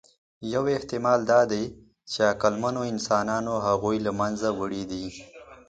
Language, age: Pashto, 19-29